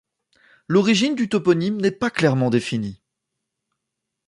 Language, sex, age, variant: French, male, 30-39, Français de métropole